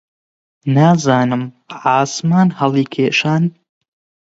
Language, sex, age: Central Kurdish, male, under 19